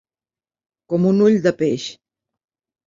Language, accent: Catalan, Barceloní